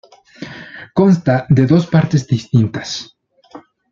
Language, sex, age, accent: Spanish, male, 19-29, Chileno: Chile, Cuyo